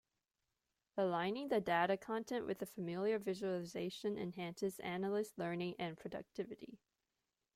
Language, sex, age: English, female, 19-29